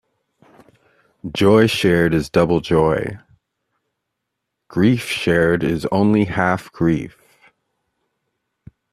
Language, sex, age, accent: English, male, under 19, United States English